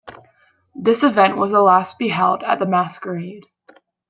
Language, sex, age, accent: English, female, 19-29, United States English